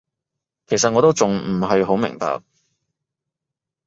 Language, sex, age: Cantonese, male, 19-29